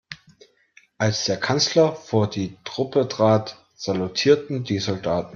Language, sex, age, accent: German, male, 30-39, Deutschland Deutsch